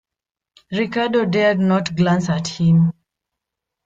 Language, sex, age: English, female, 19-29